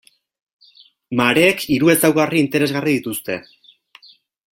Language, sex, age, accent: Basque, male, 30-39, Erdialdekoa edo Nafarra (Gipuzkoa, Nafarroa)